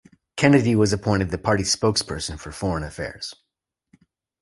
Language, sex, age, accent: English, male, 30-39, United States English